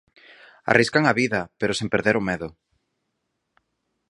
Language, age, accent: Galician, 30-39, Normativo (estándar)